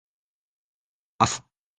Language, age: Japanese, 40-49